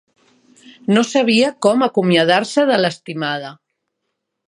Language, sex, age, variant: Catalan, female, 50-59, Central